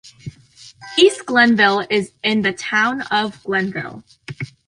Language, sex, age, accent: English, female, under 19, United States English